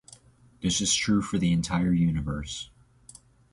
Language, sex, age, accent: English, male, under 19, United States English